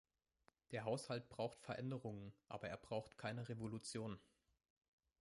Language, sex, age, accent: German, male, 19-29, Deutschland Deutsch